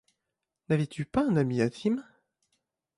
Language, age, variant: French, 19-29, Français de métropole